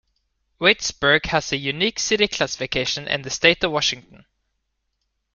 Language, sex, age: English, male, 19-29